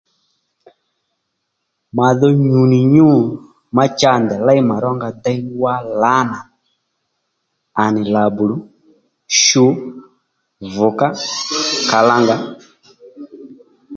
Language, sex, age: Lendu, male, 30-39